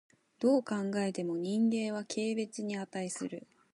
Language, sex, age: Japanese, female, 19-29